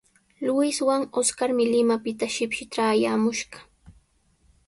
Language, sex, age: Sihuas Ancash Quechua, female, 30-39